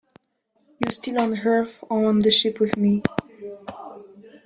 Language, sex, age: English, female, under 19